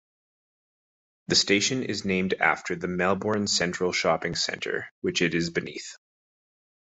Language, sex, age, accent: English, male, 19-29, Canadian English